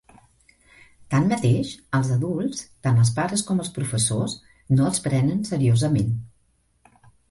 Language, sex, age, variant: Catalan, female, 40-49, Central